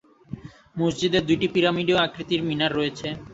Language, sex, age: Bengali, male, 19-29